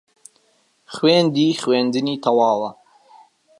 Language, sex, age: Central Kurdish, male, 19-29